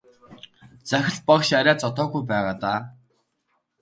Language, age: Mongolian, 19-29